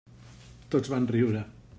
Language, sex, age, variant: Catalan, male, 50-59, Central